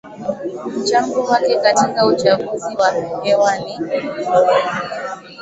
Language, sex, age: Swahili, female, 19-29